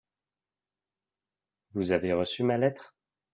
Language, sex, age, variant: French, male, 19-29, Français de métropole